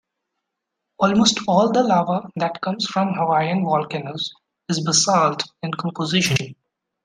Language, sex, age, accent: English, male, 19-29, India and South Asia (India, Pakistan, Sri Lanka)